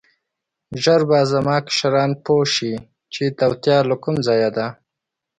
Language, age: Pashto, 19-29